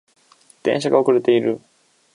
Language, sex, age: Japanese, male, under 19